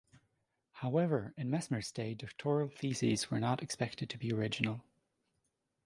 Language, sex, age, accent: English, female, 19-29, Irish English